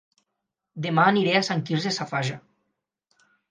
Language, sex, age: Catalan, male, 19-29